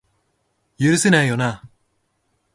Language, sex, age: Japanese, male, under 19